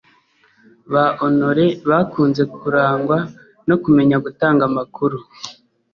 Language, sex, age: Kinyarwanda, male, 30-39